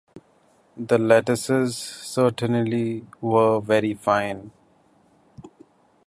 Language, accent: English, India and South Asia (India, Pakistan, Sri Lanka)